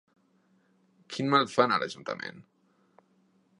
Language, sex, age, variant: Catalan, male, 19-29, Central